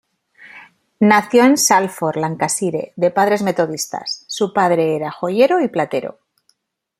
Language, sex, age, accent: Spanish, female, 40-49, España: Norte peninsular (Asturias, Castilla y León, Cantabria, País Vasco, Navarra, Aragón, La Rioja, Guadalajara, Cuenca)